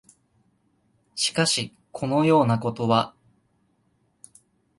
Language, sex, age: Japanese, male, 19-29